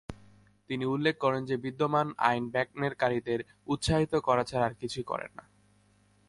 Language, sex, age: Bengali, male, 19-29